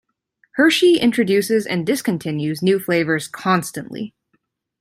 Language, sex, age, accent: English, female, 19-29, United States English